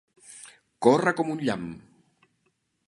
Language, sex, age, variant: Catalan, male, 60-69, Central